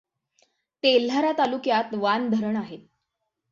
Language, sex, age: Marathi, female, 19-29